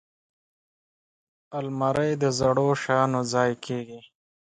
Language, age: Pashto, 19-29